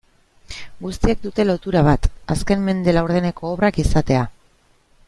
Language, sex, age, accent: Basque, female, 30-39, Mendebalekoa (Araba, Bizkaia, Gipuzkoako mendebaleko herri batzuk)